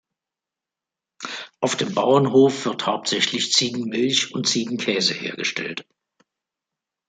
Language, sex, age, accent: German, male, 60-69, Deutschland Deutsch